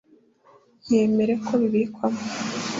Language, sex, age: Kinyarwanda, female, 19-29